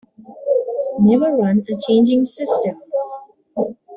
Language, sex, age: English, female, under 19